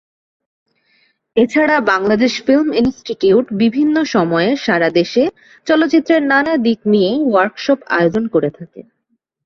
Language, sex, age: Bengali, female, 30-39